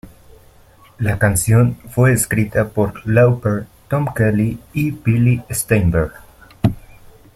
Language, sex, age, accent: Spanish, male, 19-29, México